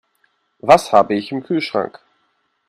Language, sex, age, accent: German, male, 30-39, Deutschland Deutsch